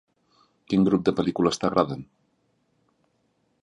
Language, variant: Catalan, Central